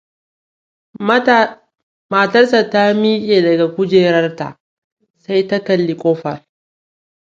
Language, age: Hausa, 19-29